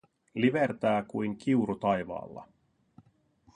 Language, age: Finnish, 40-49